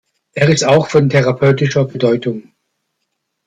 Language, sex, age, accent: German, male, 60-69, Deutschland Deutsch